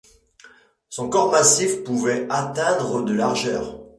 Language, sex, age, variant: French, male, 40-49, Français de métropole